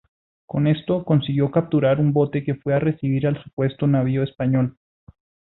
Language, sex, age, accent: Spanish, male, 30-39, Andino-Pacífico: Colombia, Perú, Ecuador, oeste de Bolivia y Venezuela andina